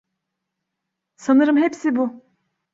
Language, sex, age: Turkish, female, 30-39